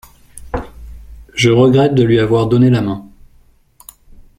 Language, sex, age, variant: French, male, 30-39, Français de métropole